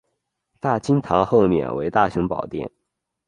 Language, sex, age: Chinese, male, under 19